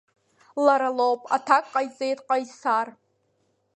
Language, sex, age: Abkhazian, female, under 19